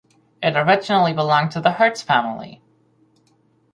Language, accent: English, United States English